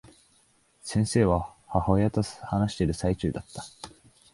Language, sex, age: Japanese, male, 19-29